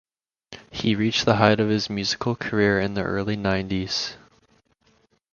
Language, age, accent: English, under 19, United States English